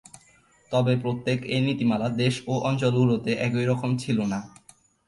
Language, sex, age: Bengali, male, 19-29